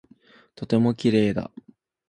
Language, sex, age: Japanese, male, under 19